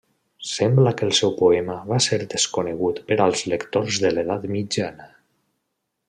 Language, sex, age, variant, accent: Catalan, male, 30-39, Valencià meridional, valencià